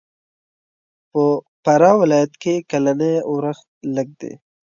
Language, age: Pashto, 19-29